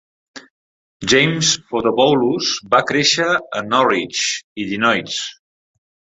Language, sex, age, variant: Catalan, male, 40-49, Central